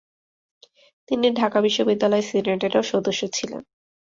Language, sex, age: Bengali, female, 19-29